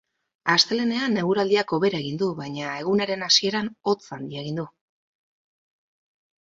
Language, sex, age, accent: Basque, female, 40-49, Erdialdekoa edo Nafarra (Gipuzkoa, Nafarroa)